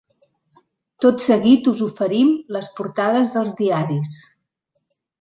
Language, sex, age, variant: Catalan, female, 50-59, Central